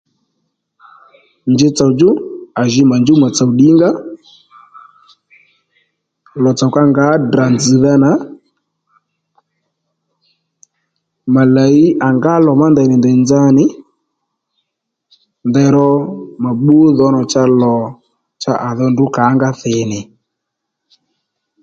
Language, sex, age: Lendu, male, 30-39